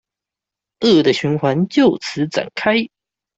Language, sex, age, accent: Chinese, male, 19-29, 出生地：新北市